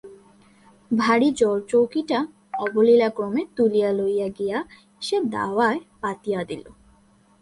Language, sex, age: Bengali, female, 19-29